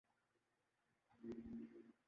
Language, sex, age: Urdu, female, 19-29